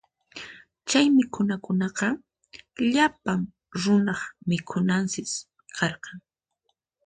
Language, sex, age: Puno Quechua, female, 30-39